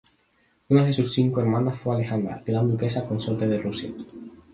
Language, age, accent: Spanish, 19-29, España: Islas Canarias